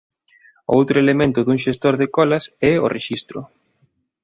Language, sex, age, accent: Galician, male, 30-39, Normativo (estándar)